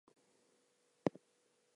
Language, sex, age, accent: English, female, 19-29, Southern African (South Africa, Zimbabwe, Namibia)